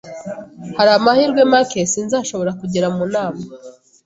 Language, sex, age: Kinyarwanda, female, 19-29